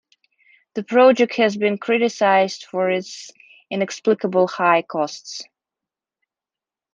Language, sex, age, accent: English, female, 30-39, United States English